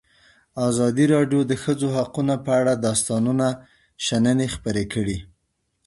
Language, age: Pashto, 30-39